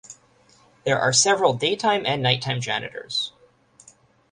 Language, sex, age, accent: English, male, 30-39, United States English